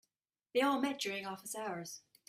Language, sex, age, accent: English, female, 30-39, Irish English